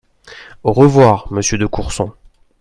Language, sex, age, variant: French, male, 19-29, Français de métropole